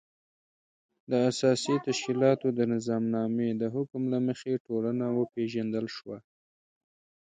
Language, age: Pashto, 19-29